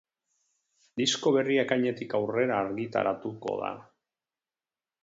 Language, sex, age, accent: Basque, male, 40-49, Erdialdekoa edo Nafarra (Gipuzkoa, Nafarroa)